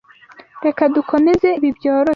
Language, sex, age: Kinyarwanda, female, 19-29